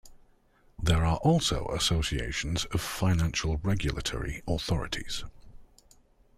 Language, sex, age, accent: English, male, 30-39, England English